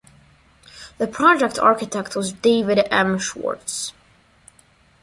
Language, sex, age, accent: English, male, under 19, United States English